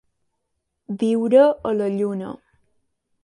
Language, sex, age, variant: Catalan, female, under 19, Balear